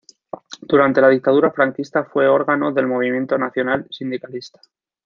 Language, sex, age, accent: Spanish, male, 19-29, España: Norte peninsular (Asturias, Castilla y León, Cantabria, País Vasco, Navarra, Aragón, La Rioja, Guadalajara, Cuenca)